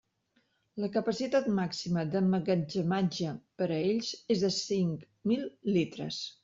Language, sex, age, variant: Catalan, female, 50-59, Central